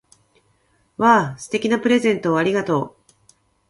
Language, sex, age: Japanese, female, 40-49